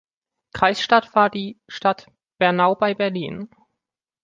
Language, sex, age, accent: German, female, 19-29, Deutschland Deutsch